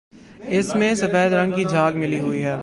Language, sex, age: Urdu, male, 19-29